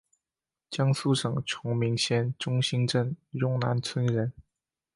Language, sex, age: Chinese, male, 19-29